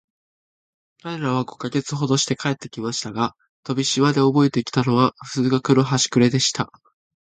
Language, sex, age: Japanese, male, 19-29